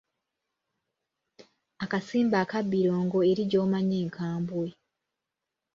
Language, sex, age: Ganda, female, 19-29